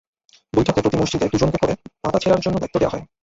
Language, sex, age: Bengali, male, 19-29